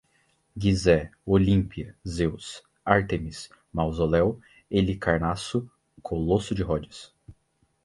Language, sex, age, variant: Portuguese, male, 19-29, Portuguese (Brasil)